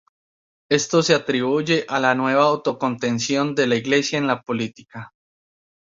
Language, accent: Spanish, Andino-Pacífico: Colombia, Perú, Ecuador, oeste de Bolivia y Venezuela andina